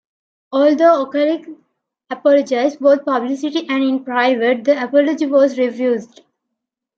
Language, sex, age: English, female, 19-29